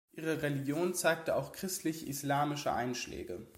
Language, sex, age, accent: German, male, 19-29, Deutschland Deutsch